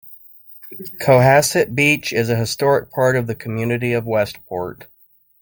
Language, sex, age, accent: English, male, 30-39, United States English